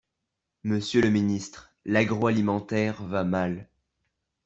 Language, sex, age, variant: French, male, under 19, Français de métropole